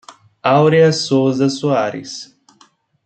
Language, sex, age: Portuguese, male, 30-39